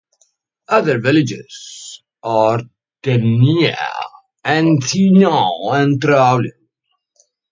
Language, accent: English, Southern African (South Africa, Zimbabwe, Namibia)